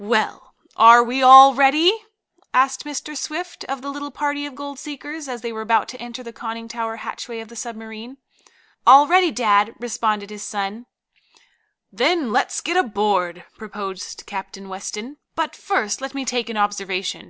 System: none